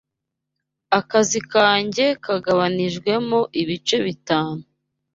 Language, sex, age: Kinyarwanda, female, 19-29